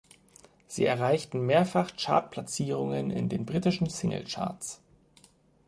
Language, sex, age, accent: German, male, 19-29, Deutschland Deutsch